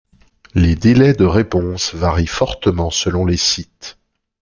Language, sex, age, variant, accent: French, male, 30-39, Français d'Europe, Français de Suisse